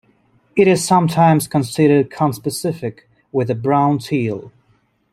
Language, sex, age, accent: English, male, 19-29, England English